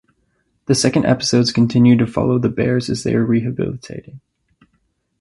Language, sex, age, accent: English, male, 19-29, United States English